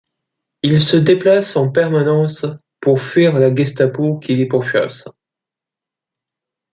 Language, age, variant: French, 19-29, Français de métropole